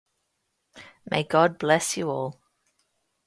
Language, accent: English, Australian English